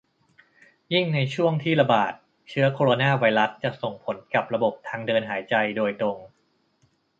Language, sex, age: Thai, male, 30-39